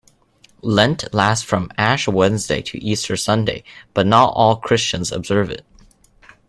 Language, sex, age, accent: English, male, under 19, United States English